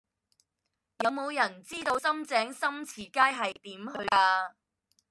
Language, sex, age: Cantonese, female, 30-39